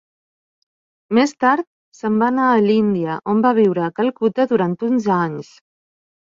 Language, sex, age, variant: Catalan, female, 50-59, Balear